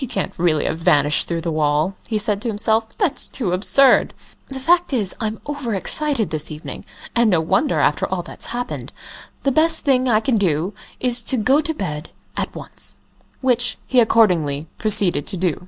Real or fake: real